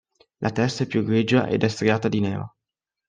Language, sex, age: Italian, male, under 19